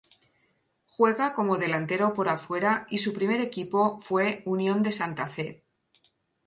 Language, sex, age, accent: Spanish, female, 50-59, España: Norte peninsular (Asturias, Castilla y León, Cantabria, País Vasco, Navarra, Aragón, La Rioja, Guadalajara, Cuenca)